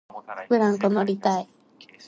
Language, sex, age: Japanese, female, 19-29